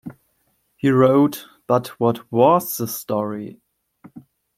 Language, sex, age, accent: English, male, 30-39, United States English